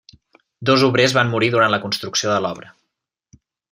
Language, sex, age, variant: Catalan, male, 19-29, Central